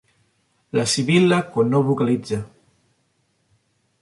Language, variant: Catalan, Central